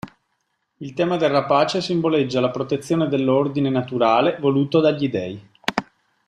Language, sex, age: Italian, male, 30-39